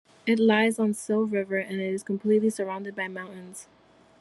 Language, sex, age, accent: English, female, 19-29, United States English